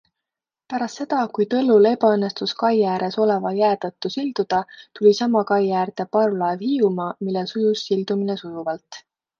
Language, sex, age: Estonian, female, 30-39